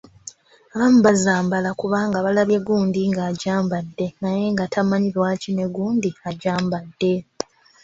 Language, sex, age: Ganda, female, 19-29